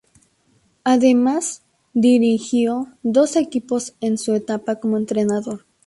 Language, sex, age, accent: Spanish, female, 19-29, México